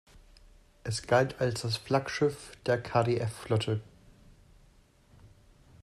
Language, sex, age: German, male, 30-39